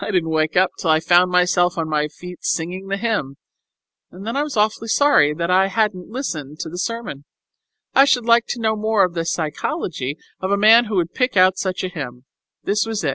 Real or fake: real